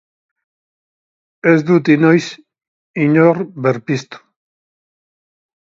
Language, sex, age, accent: Basque, male, 60-69, Mendebalekoa (Araba, Bizkaia, Gipuzkoako mendebaleko herri batzuk)